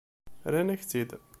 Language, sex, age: Kabyle, male, 30-39